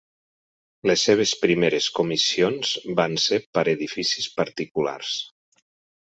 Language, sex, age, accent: Catalan, male, 40-49, occidental